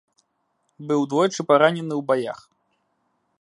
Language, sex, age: Belarusian, male, 19-29